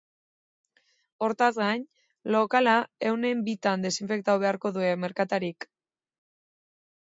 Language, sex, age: Basque, female, 30-39